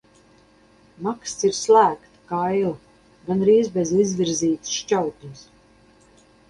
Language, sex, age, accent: Latvian, female, 50-59, Kurzeme